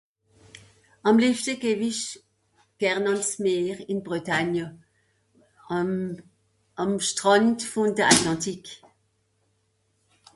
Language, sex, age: Swiss German, female, 70-79